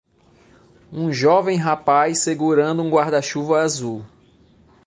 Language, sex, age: Portuguese, male, 40-49